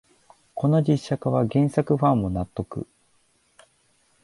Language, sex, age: Japanese, male, 19-29